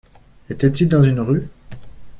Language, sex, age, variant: French, male, 19-29, Français de métropole